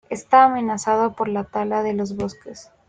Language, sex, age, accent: Spanish, female, 19-29, Andino-Pacífico: Colombia, Perú, Ecuador, oeste de Bolivia y Venezuela andina